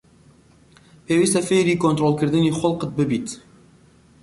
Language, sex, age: Central Kurdish, male, 19-29